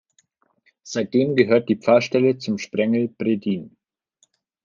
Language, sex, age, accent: German, male, 19-29, Deutschland Deutsch